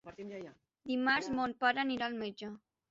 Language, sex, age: Catalan, female, under 19